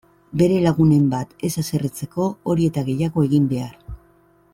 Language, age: Basque, 50-59